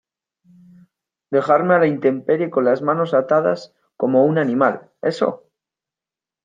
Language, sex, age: Spanish, male, 19-29